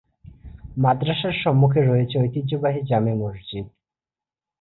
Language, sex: Bengali, male